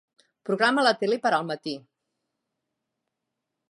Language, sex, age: Catalan, female, 50-59